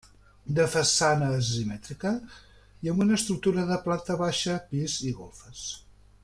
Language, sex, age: Catalan, male, 50-59